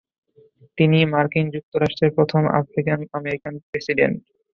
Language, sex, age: Bengali, male, under 19